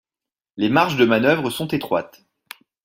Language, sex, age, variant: French, male, 30-39, Français de métropole